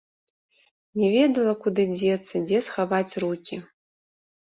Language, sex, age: Belarusian, female, 40-49